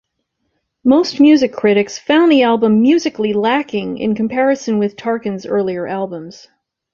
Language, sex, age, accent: English, female, 50-59, United States English